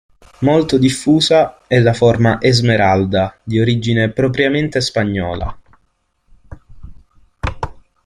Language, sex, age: Italian, male, under 19